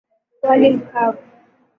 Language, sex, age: Swahili, female, 19-29